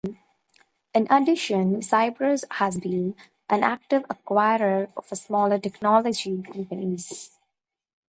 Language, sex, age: English, female, 19-29